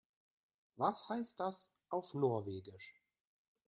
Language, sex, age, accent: German, male, 40-49, Deutschland Deutsch